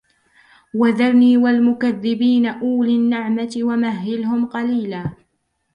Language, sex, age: Arabic, female, 19-29